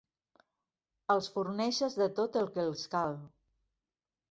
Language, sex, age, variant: Catalan, female, 50-59, Central